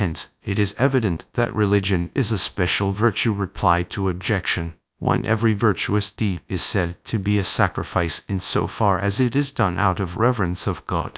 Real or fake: fake